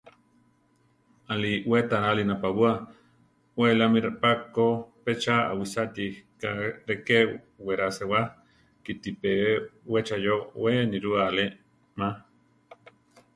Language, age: Central Tarahumara, 30-39